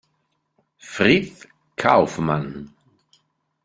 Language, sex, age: Italian, male, 60-69